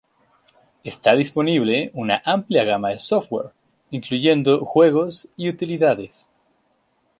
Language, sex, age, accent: Spanish, male, 19-29, México